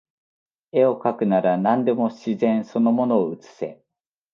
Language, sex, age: Japanese, male, 19-29